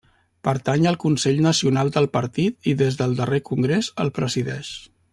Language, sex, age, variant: Catalan, male, 50-59, Central